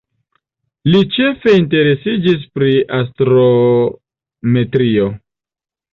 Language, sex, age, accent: Esperanto, male, 19-29, Internacia